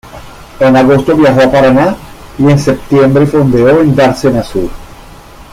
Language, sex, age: Spanish, male, 50-59